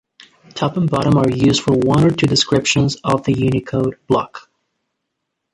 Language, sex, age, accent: English, male, 19-29, United States English